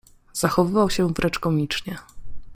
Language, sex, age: Polish, female, 19-29